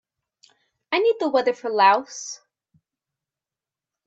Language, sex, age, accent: English, female, 19-29, United States English